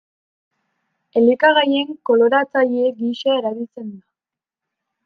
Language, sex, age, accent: Basque, female, under 19, Erdialdekoa edo Nafarra (Gipuzkoa, Nafarroa)